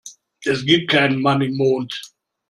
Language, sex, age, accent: German, male, 60-69, Deutschland Deutsch